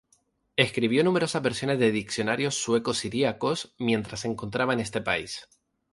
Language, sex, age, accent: Spanish, male, 19-29, España: Islas Canarias